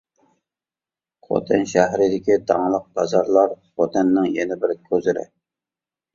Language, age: Uyghur, 30-39